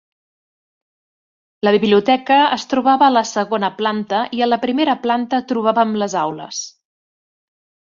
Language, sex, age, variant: Catalan, female, 40-49, Central